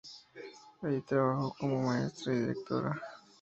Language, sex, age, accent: Spanish, male, 19-29, México